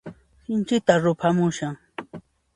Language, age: Puno Quechua, 50-59